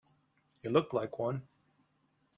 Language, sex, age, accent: English, male, 40-49, United States English